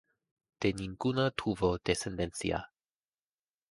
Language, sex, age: Spanish, female, 19-29